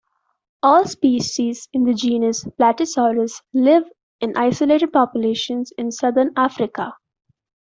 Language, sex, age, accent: English, female, 19-29, India and South Asia (India, Pakistan, Sri Lanka)